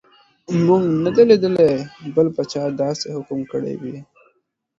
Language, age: Pashto, 19-29